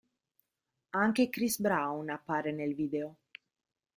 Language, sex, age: Italian, female, 30-39